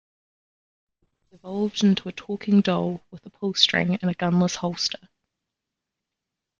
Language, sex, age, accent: English, female, 19-29, New Zealand English